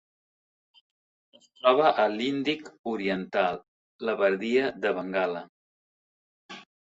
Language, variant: Catalan, Central